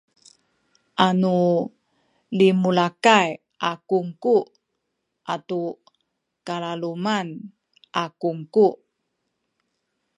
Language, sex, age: Sakizaya, female, 50-59